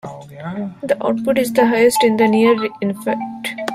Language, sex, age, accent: English, female, 19-29, India and South Asia (India, Pakistan, Sri Lanka)